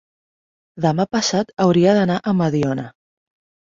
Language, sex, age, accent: Catalan, female, 19-29, aprenent (recent, des del castellà)